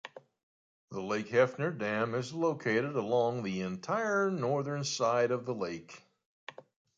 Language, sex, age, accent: English, male, 70-79, United States English